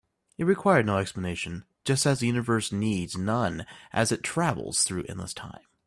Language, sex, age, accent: English, male, 30-39, United States English